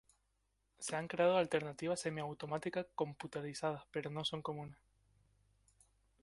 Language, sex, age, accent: Spanish, male, 19-29, España: Islas Canarias